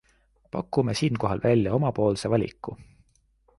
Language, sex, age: Estonian, male, 19-29